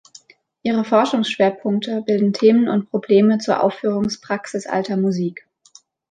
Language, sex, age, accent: German, female, 19-29, Deutschland Deutsch